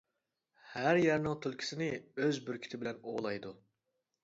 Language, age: Uyghur, 19-29